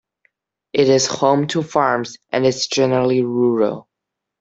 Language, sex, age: English, male, under 19